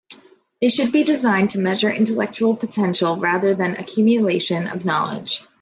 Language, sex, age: English, female, 30-39